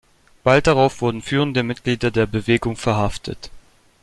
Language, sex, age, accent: German, male, 19-29, Deutschland Deutsch